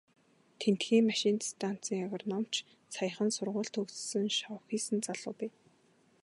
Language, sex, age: Mongolian, female, 19-29